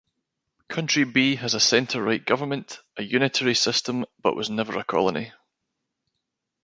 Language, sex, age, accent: English, male, 19-29, Scottish English